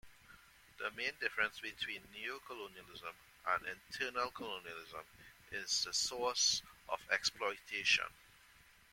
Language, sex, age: English, male, 40-49